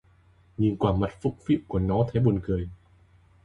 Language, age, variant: Vietnamese, 19-29, Hà Nội